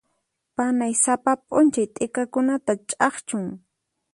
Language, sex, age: Puno Quechua, female, 19-29